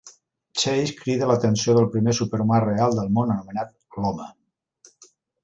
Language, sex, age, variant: Catalan, male, 60-69, Central